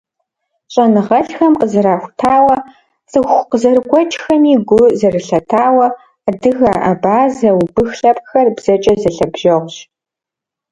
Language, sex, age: Kabardian, female, 19-29